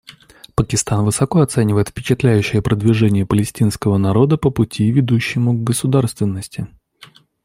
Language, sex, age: Russian, male, 30-39